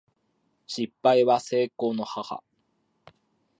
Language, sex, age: Japanese, male, 30-39